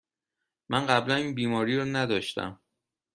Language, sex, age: Persian, male, 30-39